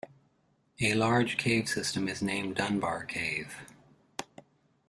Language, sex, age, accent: English, male, 50-59, Canadian English